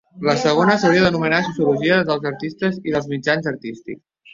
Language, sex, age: Catalan, male, 30-39